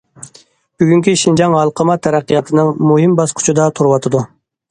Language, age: Uyghur, 30-39